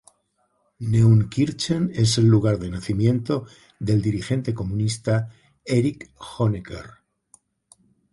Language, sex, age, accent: Spanish, male, 50-59, España: Norte peninsular (Asturias, Castilla y León, Cantabria, País Vasco, Navarra, Aragón, La Rioja, Guadalajara, Cuenca)